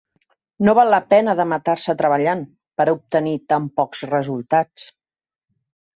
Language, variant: Catalan, Central